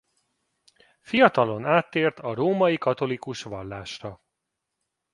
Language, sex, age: Hungarian, male, 40-49